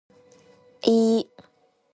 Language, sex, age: Chinese, female, 19-29